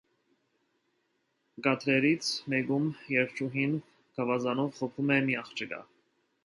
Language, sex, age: Armenian, male, 19-29